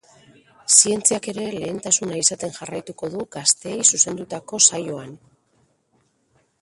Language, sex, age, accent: Basque, female, 50-59, Mendebalekoa (Araba, Bizkaia, Gipuzkoako mendebaleko herri batzuk)